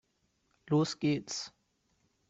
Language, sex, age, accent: German, male, 19-29, Deutschland Deutsch